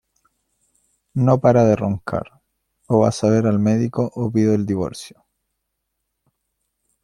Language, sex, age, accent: Spanish, male, 19-29, Chileno: Chile, Cuyo